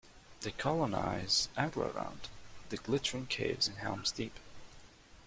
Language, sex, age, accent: English, male, 19-29, United States English